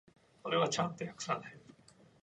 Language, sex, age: English, male, under 19